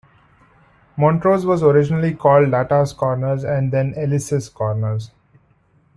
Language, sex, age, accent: English, male, 30-39, India and South Asia (India, Pakistan, Sri Lanka)